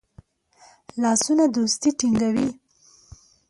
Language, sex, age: Pashto, female, 19-29